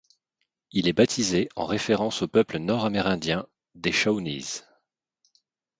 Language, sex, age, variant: French, male, 40-49, Français de métropole